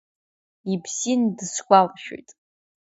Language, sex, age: Abkhazian, female, under 19